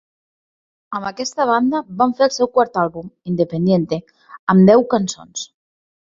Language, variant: Catalan, Central